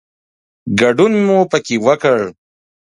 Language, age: Pashto, 30-39